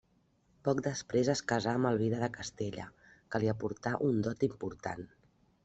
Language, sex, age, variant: Catalan, female, 50-59, Central